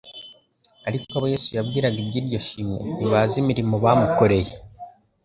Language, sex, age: Kinyarwanda, male, under 19